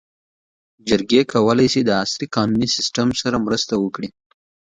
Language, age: Pashto, 19-29